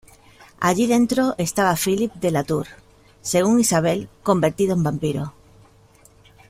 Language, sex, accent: Spanish, female, España: Sur peninsular (Andalucia, Extremadura, Murcia)